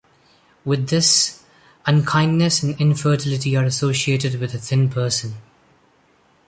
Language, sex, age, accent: English, male, 19-29, India and South Asia (India, Pakistan, Sri Lanka)